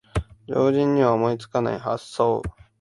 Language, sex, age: Japanese, male, 19-29